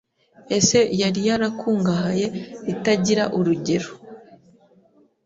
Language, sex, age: Kinyarwanda, female, 19-29